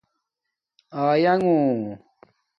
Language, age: Domaaki, 40-49